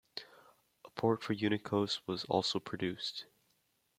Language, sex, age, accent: English, male, under 19, United States English